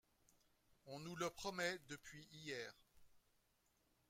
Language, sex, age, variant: French, male, 50-59, Français de métropole